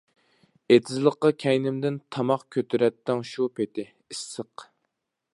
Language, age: Uyghur, 19-29